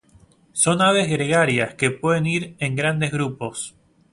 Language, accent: Spanish, Rioplatense: Argentina, Uruguay, este de Bolivia, Paraguay